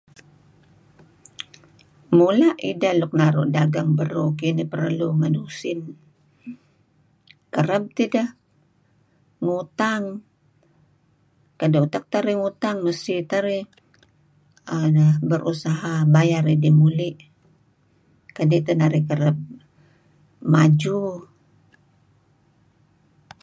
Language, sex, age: Kelabit, female, 60-69